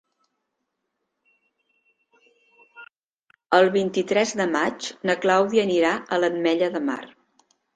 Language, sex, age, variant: Catalan, female, 50-59, Central